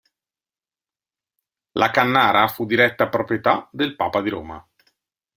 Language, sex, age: Italian, male, 40-49